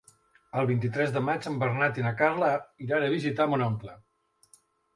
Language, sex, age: Catalan, male, 50-59